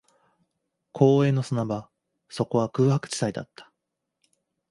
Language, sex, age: Japanese, male, 30-39